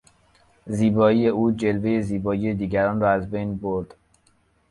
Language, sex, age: Persian, male, 19-29